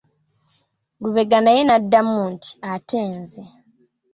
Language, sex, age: Ganda, female, 30-39